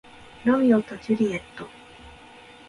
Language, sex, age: Japanese, female, 19-29